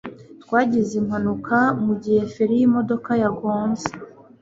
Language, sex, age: Kinyarwanda, female, 19-29